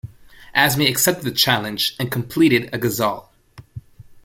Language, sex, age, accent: English, male, 19-29, United States English